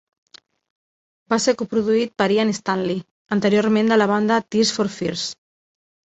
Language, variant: Catalan, Central